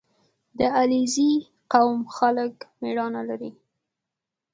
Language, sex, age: Pashto, female, 19-29